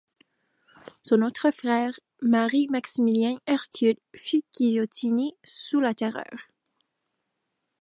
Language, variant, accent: French, Français d'Amérique du Nord, Français du Canada